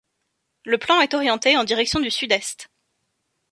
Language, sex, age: French, female, 19-29